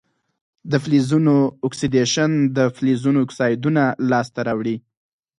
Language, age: Pashto, 19-29